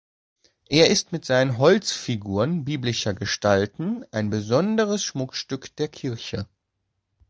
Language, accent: German, Deutschland Deutsch